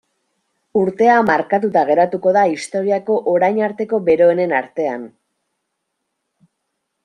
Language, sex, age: Basque, female, 30-39